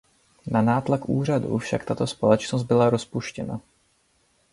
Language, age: Czech, 19-29